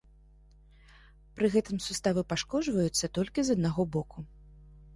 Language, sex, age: Belarusian, female, 30-39